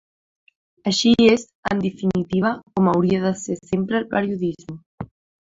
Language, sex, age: Catalan, female, under 19